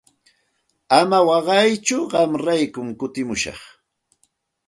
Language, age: Santa Ana de Tusi Pasco Quechua, 40-49